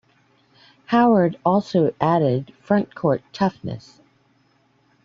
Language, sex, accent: English, female, United States English